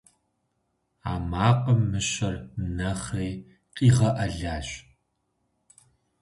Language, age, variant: Kabardian, 30-39, Адыгэбзэ (Къэбэрдей, Кирил, псоми зэдай)